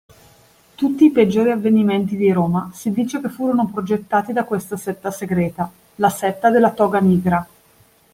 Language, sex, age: Italian, female, 30-39